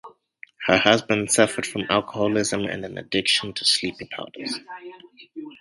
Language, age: English, 19-29